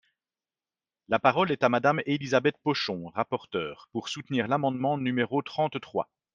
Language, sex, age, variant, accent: French, male, 40-49, Français d'Europe, Français de Belgique